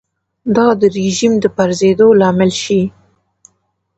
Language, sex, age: Pashto, female, 19-29